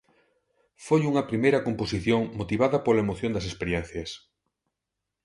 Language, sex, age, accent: Galician, male, 40-49, Normativo (estándar); Neofalante